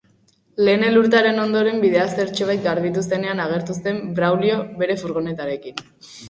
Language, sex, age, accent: Basque, female, under 19, Mendebalekoa (Araba, Bizkaia, Gipuzkoako mendebaleko herri batzuk)